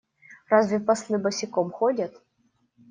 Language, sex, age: Russian, female, 19-29